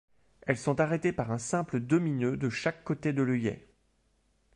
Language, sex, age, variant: French, male, 30-39, Français de métropole